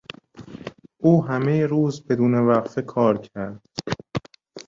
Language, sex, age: Persian, male, 19-29